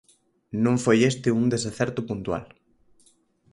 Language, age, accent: Galician, 19-29, Oriental (común en zona oriental)